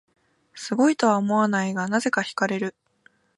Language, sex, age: Japanese, female, 19-29